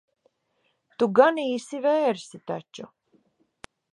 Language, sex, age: Latvian, female, 40-49